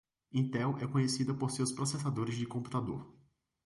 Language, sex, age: Portuguese, male, 19-29